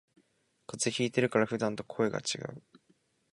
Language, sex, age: Japanese, male, 19-29